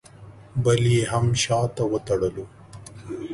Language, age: Pashto, 30-39